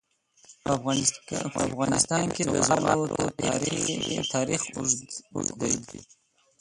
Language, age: Pashto, 19-29